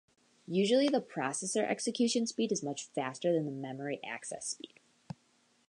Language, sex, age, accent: English, female, under 19, United States English